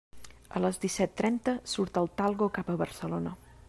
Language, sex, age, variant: Catalan, female, 30-39, Central